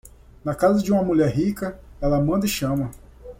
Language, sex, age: Portuguese, male, 19-29